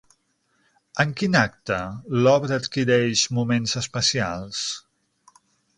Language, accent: Catalan, central; septentrional